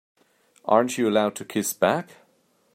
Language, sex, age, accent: English, male, 30-39, England English